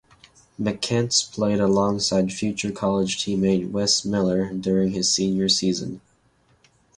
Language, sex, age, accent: English, male, under 19, United States English